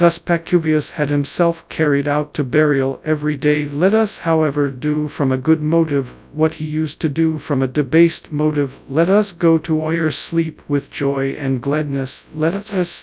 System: TTS, FastPitch